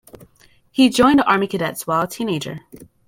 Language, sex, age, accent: English, female, under 19, United States English